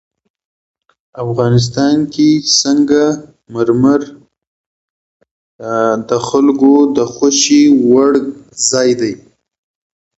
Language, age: Pashto, 19-29